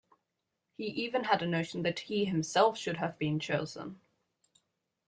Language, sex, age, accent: English, female, under 19, Australian English